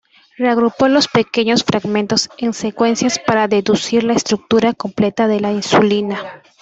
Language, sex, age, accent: Spanish, female, 19-29, España: Norte peninsular (Asturias, Castilla y León, Cantabria, País Vasco, Navarra, Aragón, La Rioja, Guadalajara, Cuenca)